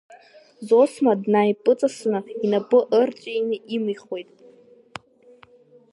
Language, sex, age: Abkhazian, female, under 19